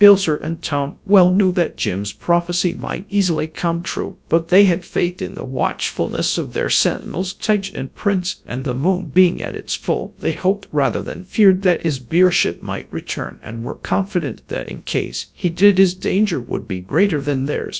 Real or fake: fake